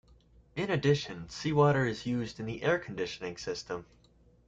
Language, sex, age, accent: English, male, 19-29, United States English